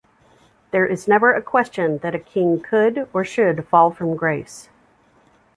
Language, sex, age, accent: English, female, 50-59, United States English